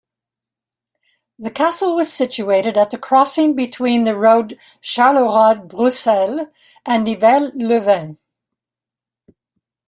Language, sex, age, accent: English, female, 70-79, United States English